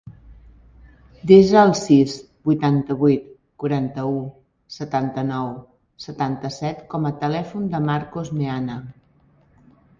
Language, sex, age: Catalan, female, 50-59